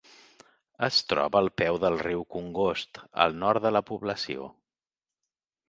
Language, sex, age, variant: Catalan, male, 40-49, Central